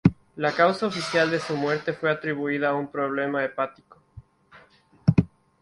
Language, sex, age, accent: Spanish, male, 19-29, Andino-Pacífico: Colombia, Perú, Ecuador, oeste de Bolivia y Venezuela andina